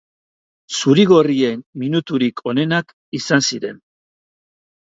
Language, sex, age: Basque, male, 40-49